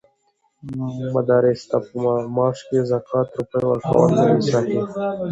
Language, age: Pashto, 19-29